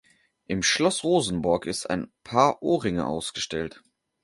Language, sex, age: German, male, 19-29